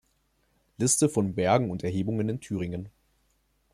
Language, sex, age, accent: German, male, 19-29, Deutschland Deutsch